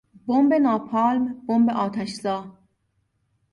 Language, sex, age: Persian, female, 30-39